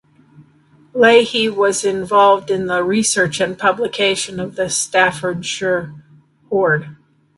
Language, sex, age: English, female, 60-69